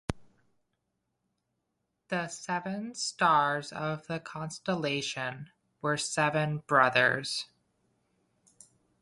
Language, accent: English, United States English